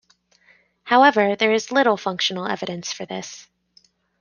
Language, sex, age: English, female, 30-39